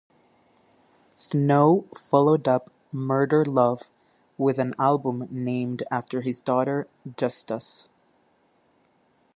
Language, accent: English, United States English